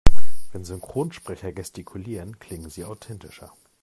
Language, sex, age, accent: German, male, 40-49, Deutschland Deutsch